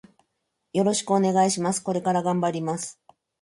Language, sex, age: Japanese, female, 40-49